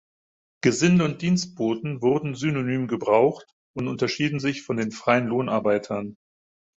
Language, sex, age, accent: German, male, 50-59, Deutschland Deutsch